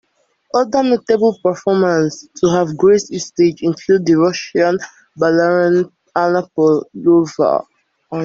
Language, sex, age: English, female, 19-29